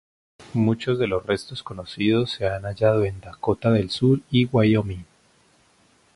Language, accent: Spanish, Andino-Pacífico: Colombia, Perú, Ecuador, oeste de Bolivia y Venezuela andina